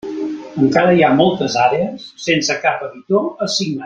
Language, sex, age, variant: Catalan, male, 60-69, Central